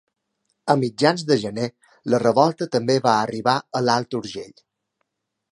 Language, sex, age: Catalan, male, 30-39